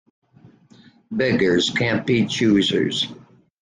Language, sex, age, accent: English, male, 60-69, United States English